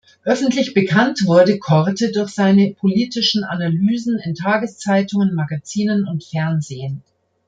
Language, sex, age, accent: German, female, 50-59, Deutschland Deutsch